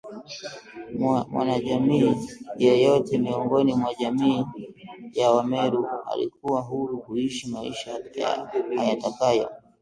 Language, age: Swahili, 19-29